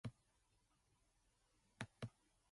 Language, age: English, 19-29